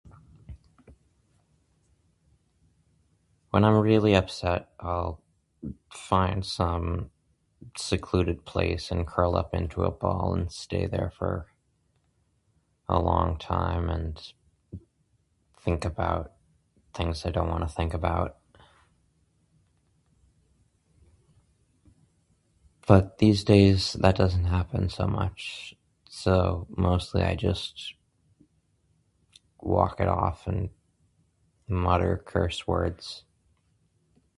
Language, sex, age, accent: English, male, 19-29, United States English